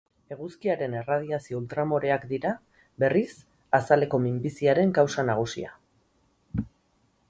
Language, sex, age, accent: Basque, female, 40-49, Erdialdekoa edo Nafarra (Gipuzkoa, Nafarroa)